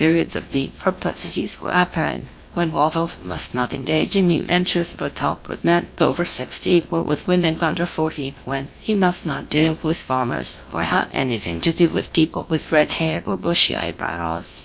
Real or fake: fake